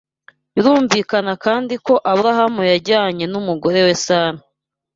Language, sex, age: Kinyarwanda, female, 19-29